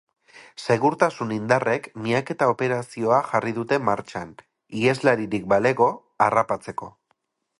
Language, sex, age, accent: Basque, male, 30-39, Erdialdekoa edo Nafarra (Gipuzkoa, Nafarroa)